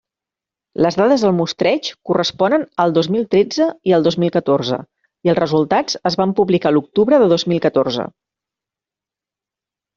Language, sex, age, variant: Catalan, female, 40-49, Central